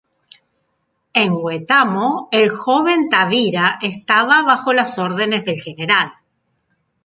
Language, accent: Spanish, Rioplatense: Argentina, Uruguay, este de Bolivia, Paraguay